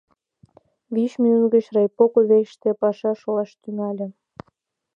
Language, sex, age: Mari, female, under 19